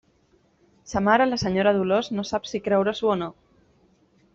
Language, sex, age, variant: Catalan, female, 19-29, Central